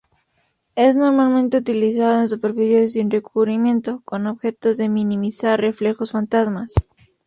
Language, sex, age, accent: Spanish, female, 19-29, México